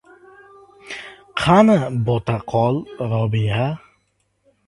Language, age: Uzbek, 30-39